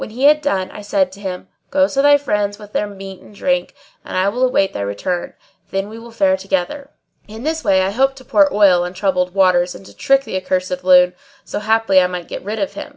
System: none